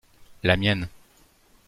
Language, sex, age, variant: French, male, 19-29, Français de métropole